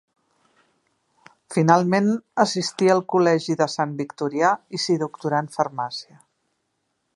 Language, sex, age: Catalan, female, 50-59